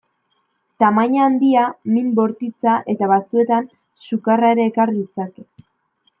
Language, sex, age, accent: Basque, female, 19-29, Mendebalekoa (Araba, Bizkaia, Gipuzkoako mendebaleko herri batzuk)